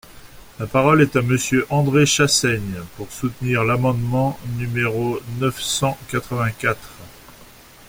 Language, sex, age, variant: French, male, 40-49, Français de métropole